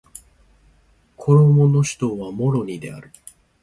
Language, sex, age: Japanese, male, 19-29